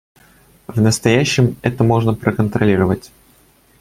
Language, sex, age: Russian, male, 19-29